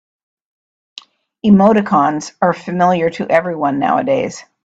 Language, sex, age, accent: English, female, 70-79, United States English